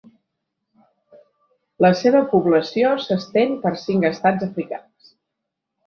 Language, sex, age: Catalan, female, 50-59